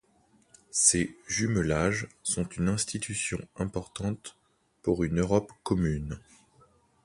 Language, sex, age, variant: French, male, 19-29, Français de métropole